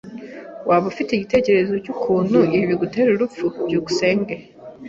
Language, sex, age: Kinyarwanda, female, 19-29